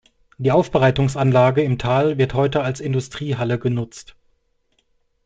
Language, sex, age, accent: German, male, 30-39, Deutschland Deutsch